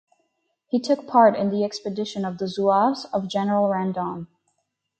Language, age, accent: English, 19-29, Canadian English